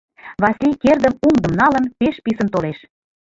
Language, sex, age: Mari, female, 40-49